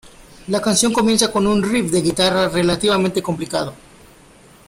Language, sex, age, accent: Spanish, male, 19-29, México